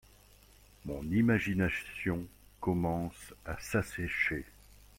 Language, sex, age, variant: French, male, 50-59, Français de métropole